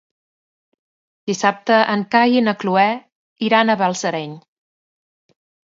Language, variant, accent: Catalan, Central, central